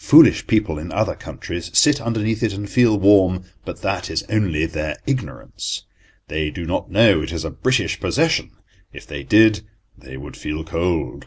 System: none